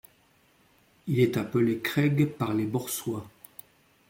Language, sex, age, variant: French, male, 60-69, Français de métropole